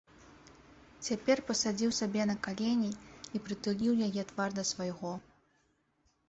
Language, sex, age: Belarusian, female, 19-29